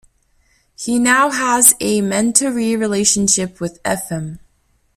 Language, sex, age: English, female, 19-29